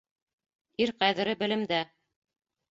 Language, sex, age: Bashkir, female, 40-49